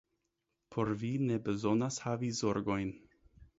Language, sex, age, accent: Esperanto, male, 19-29, Internacia